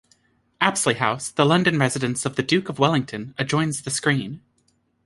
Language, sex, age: English, female, 30-39